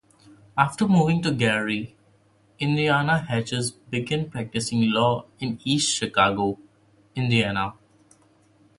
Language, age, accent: English, 19-29, India and South Asia (India, Pakistan, Sri Lanka)